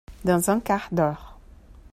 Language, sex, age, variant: French, female, 30-39, Français d'Europe